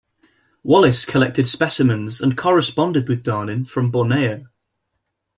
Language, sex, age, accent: English, male, 19-29, England English